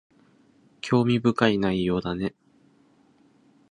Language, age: Japanese, under 19